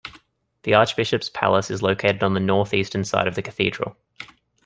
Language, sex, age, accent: English, male, 19-29, Australian English